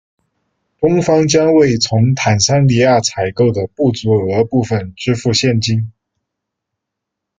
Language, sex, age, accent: Chinese, male, 19-29, 出生地：四川省